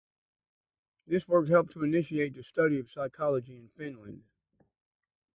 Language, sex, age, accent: English, male, 60-69, United States English